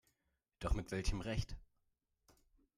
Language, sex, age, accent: German, male, 30-39, Deutschland Deutsch